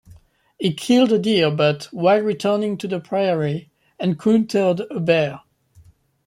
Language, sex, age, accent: English, male, 30-39, England English